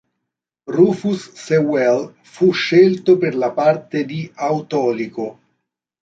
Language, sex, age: Italian, male, 40-49